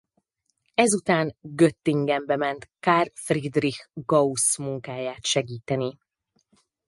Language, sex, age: Hungarian, female, 40-49